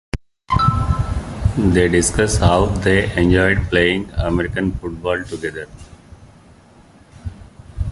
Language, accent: English, India and South Asia (India, Pakistan, Sri Lanka)